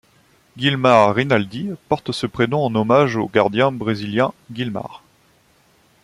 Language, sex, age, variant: French, male, 19-29, Français de métropole